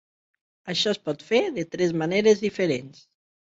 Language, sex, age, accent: Catalan, female, 40-49, Lleida